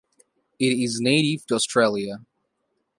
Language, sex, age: English, male, 19-29